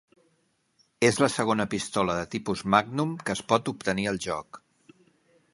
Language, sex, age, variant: Catalan, male, 50-59, Central